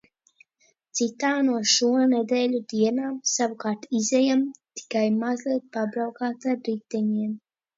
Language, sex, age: Latvian, female, under 19